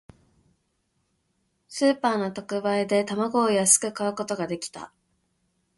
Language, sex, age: Japanese, female, 19-29